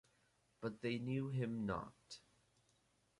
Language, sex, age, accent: English, male, under 19, United States English